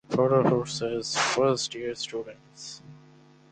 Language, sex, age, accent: English, male, 30-39, India and South Asia (India, Pakistan, Sri Lanka)